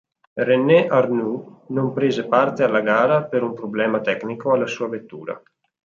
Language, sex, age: Italian, male, 19-29